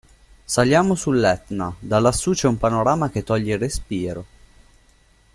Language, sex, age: Italian, male, 19-29